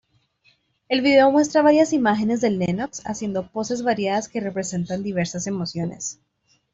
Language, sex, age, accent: Spanish, female, 19-29, Andino-Pacífico: Colombia, Perú, Ecuador, oeste de Bolivia y Venezuela andina